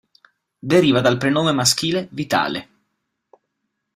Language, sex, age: Italian, male, 19-29